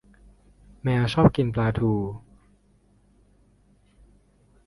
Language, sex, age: Thai, male, under 19